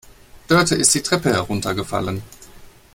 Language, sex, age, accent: German, male, 40-49, Deutschland Deutsch